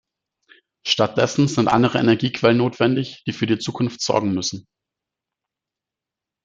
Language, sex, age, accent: German, male, 19-29, Deutschland Deutsch